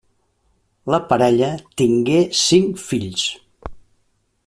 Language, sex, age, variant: Catalan, male, 60-69, Septentrional